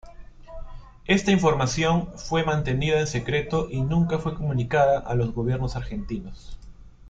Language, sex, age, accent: Spanish, male, 30-39, Andino-Pacífico: Colombia, Perú, Ecuador, oeste de Bolivia y Venezuela andina